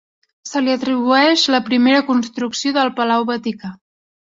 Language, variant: Catalan, Central